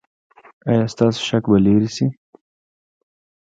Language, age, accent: Pashto, 19-29, معیاري پښتو